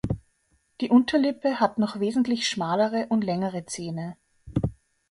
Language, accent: German, Österreichisches Deutsch